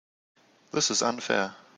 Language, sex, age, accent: English, male, 19-29, New Zealand English